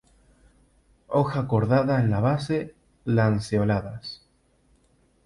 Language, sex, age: Spanish, male, 19-29